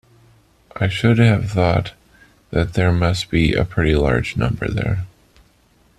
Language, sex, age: English, male, 30-39